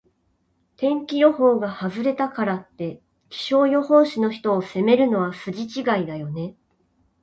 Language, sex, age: Japanese, female, 30-39